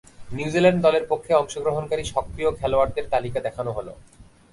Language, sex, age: Bengali, male, 19-29